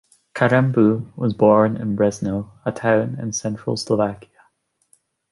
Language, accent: English, Scottish English